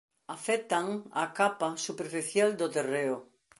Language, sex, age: Galician, female, 60-69